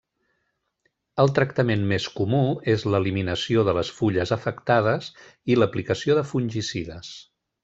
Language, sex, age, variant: Catalan, male, 50-59, Central